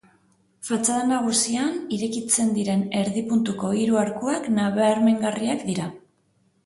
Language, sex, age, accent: Basque, female, 30-39, Mendebalekoa (Araba, Bizkaia, Gipuzkoako mendebaleko herri batzuk)